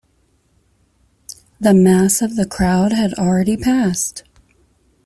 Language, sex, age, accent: English, female, 40-49, United States English